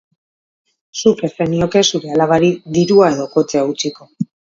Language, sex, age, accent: Basque, female, 40-49, Mendebalekoa (Araba, Bizkaia, Gipuzkoako mendebaleko herri batzuk)